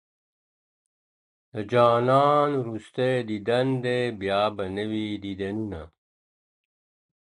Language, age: Pashto, 50-59